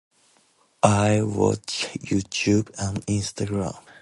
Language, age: English, 19-29